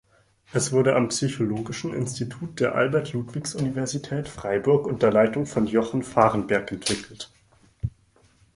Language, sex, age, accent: German, male, 19-29, Deutschland Deutsch